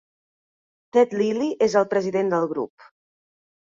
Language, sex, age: Catalan, female, 30-39